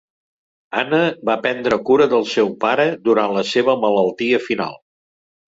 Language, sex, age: Catalan, male, 70-79